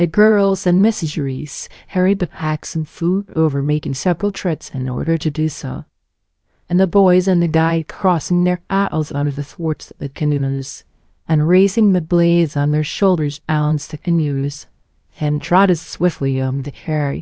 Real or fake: fake